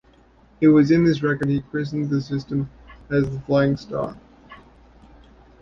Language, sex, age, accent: English, male, 40-49, Canadian English